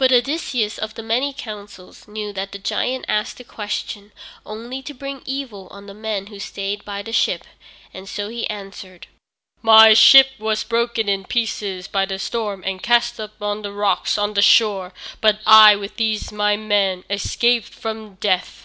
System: none